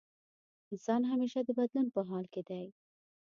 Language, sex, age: Pashto, female, 30-39